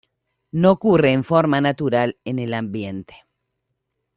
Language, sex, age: Spanish, female, 50-59